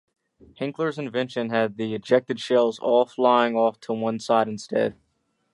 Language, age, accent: English, under 19, United States English